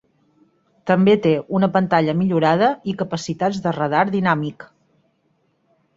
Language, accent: Catalan, Garrotxi